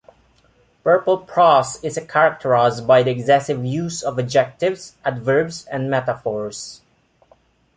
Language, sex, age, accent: English, male, 19-29, Filipino